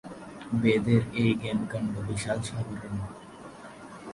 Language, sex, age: Bengali, male, 19-29